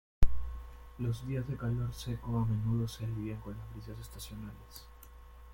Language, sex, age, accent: Spanish, male, 19-29, Andino-Pacífico: Colombia, Perú, Ecuador, oeste de Bolivia y Venezuela andina